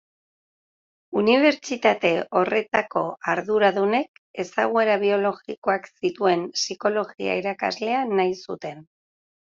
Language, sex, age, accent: Basque, female, 50-59, Erdialdekoa edo Nafarra (Gipuzkoa, Nafarroa)